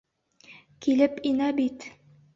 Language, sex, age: Bashkir, female, 19-29